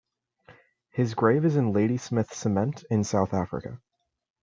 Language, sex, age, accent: English, male, under 19, United States English